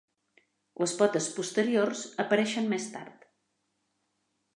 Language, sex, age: Catalan, female, 50-59